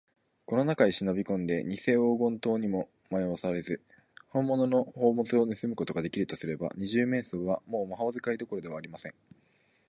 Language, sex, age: Japanese, male, 19-29